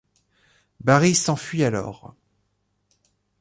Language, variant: French, Français de métropole